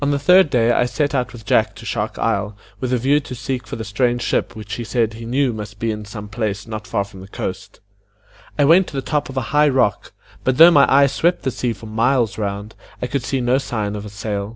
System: none